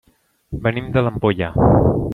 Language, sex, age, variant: Catalan, male, 40-49, Central